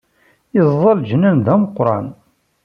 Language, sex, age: Kabyle, male, 40-49